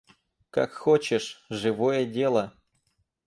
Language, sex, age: Russian, male, 19-29